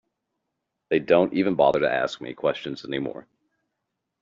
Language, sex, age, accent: English, male, 30-39, United States English